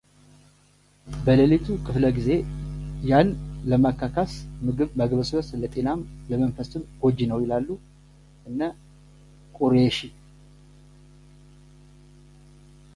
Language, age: Amharic, 40-49